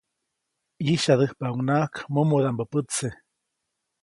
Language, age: Copainalá Zoque, 19-29